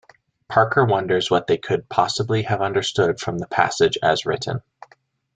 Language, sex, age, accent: English, male, 19-29, United States English